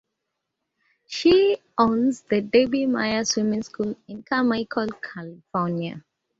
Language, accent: English, England English